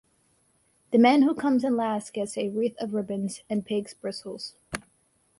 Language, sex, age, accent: English, female, 19-29, United States English